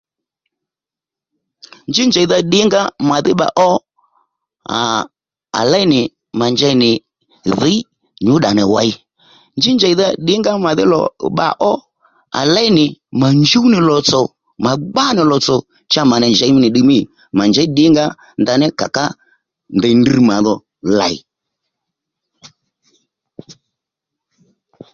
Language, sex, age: Lendu, male, 60-69